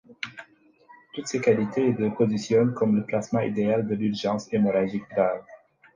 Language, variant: French, Français d'Afrique subsaharienne et des îles africaines